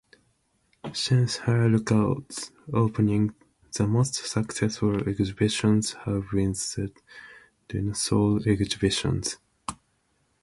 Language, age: English, 19-29